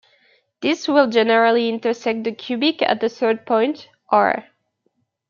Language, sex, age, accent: English, female, 19-29, Canadian English